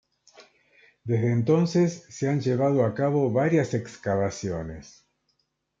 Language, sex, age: Spanish, male, 60-69